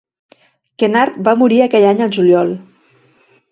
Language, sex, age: Catalan, female, 40-49